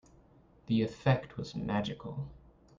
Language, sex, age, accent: English, male, 19-29, United States English